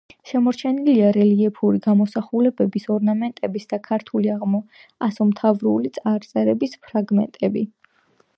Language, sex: Georgian, female